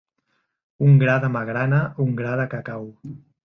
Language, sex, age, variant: Catalan, male, 50-59, Central